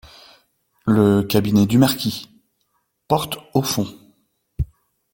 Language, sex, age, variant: French, male, 50-59, Français de métropole